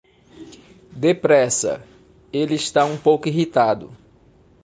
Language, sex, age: Portuguese, male, 40-49